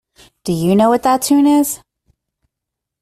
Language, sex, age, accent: English, female, 40-49, United States English